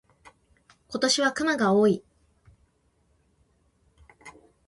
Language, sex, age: Japanese, female, 19-29